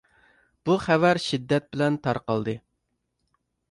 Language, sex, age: Uyghur, male, 30-39